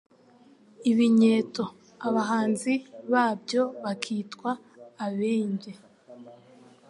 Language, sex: Kinyarwanda, female